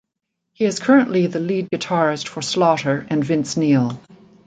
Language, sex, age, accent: English, female, 60-69, Canadian English